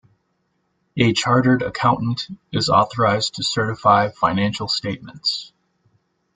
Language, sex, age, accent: English, male, 30-39, United States English